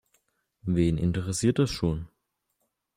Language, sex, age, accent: German, male, under 19, Deutschland Deutsch